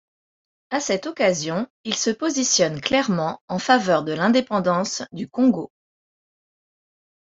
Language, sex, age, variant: French, female, 40-49, Français de métropole